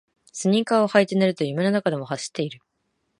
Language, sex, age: Japanese, female, 19-29